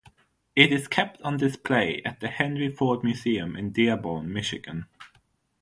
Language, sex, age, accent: English, male, 19-29, England English